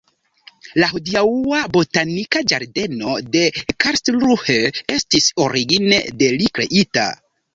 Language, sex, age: Esperanto, male, 19-29